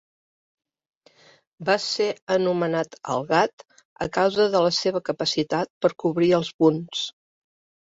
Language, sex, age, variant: Catalan, female, 50-59, Central